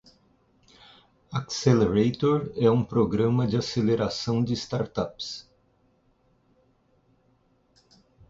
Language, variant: Portuguese, Portuguese (Brasil)